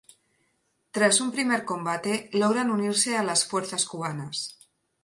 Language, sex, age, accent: Spanish, female, 50-59, España: Norte peninsular (Asturias, Castilla y León, Cantabria, País Vasco, Navarra, Aragón, La Rioja, Guadalajara, Cuenca)